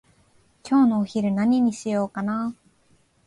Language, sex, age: Japanese, female, 19-29